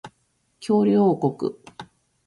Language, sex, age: Japanese, female, 40-49